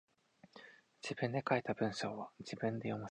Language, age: Japanese, 19-29